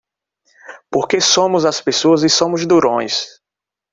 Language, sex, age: Portuguese, male, 30-39